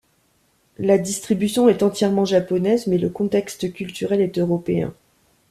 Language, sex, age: French, female, 40-49